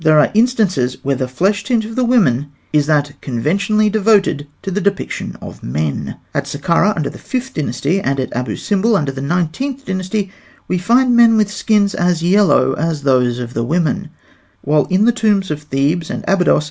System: none